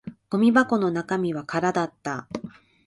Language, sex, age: Japanese, female, 19-29